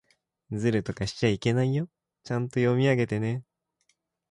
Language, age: Japanese, 19-29